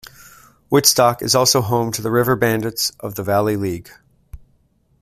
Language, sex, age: English, male, 40-49